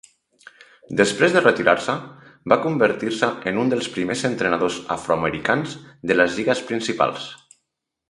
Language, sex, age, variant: Catalan, male, 40-49, Central